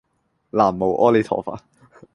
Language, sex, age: Cantonese, male, 19-29